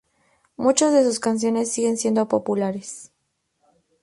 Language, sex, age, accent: Spanish, female, 19-29, México